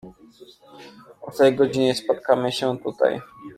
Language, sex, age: Polish, male, 19-29